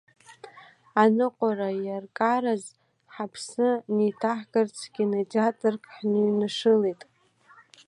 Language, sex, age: Abkhazian, female, 19-29